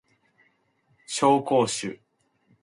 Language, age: Japanese, 19-29